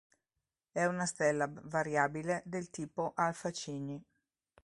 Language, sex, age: Italian, female, 60-69